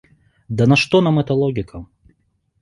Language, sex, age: Russian, male, 30-39